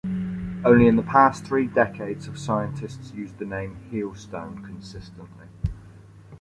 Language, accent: English, England English